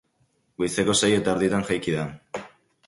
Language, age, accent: Basque, under 19, Erdialdekoa edo Nafarra (Gipuzkoa, Nafarroa)